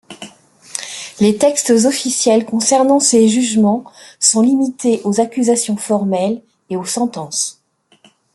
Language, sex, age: French, female, 50-59